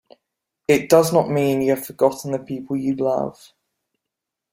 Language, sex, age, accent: English, male, 19-29, England English